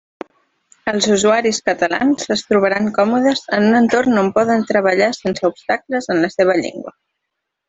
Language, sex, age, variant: Catalan, female, 19-29, Central